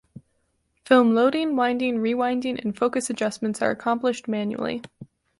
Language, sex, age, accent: English, female, 19-29, United States English